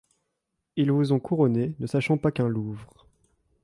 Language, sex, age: French, male, under 19